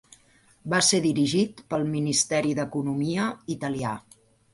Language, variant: Catalan, Central